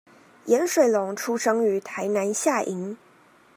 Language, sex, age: Chinese, female, 19-29